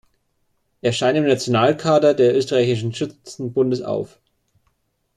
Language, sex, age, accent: German, male, 30-39, Deutschland Deutsch